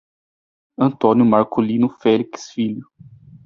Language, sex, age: Portuguese, male, 19-29